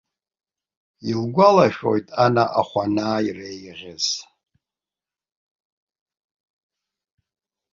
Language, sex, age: Abkhazian, male, 60-69